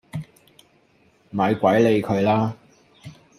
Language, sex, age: Cantonese, male, 30-39